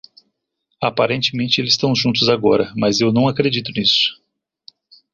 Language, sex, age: Portuguese, male, 30-39